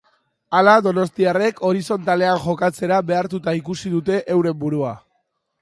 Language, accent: Basque, Mendebalekoa (Araba, Bizkaia, Gipuzkoako mendebaleko herri batzuk)